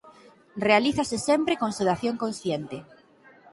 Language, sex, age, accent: Galician, female, 19-29, Oriental (común en zona oriental); Normativo (estándar)